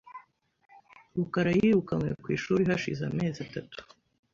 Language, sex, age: Kinyarwanda, male, under 19